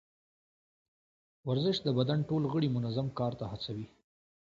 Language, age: Pashto, 19-29